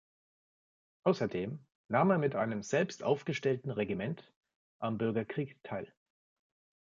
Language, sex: German, male